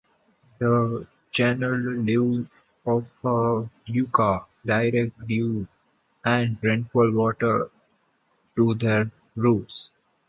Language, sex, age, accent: English, male, 19-29, India and South Asia (India, Pakistan, Sri Lanka)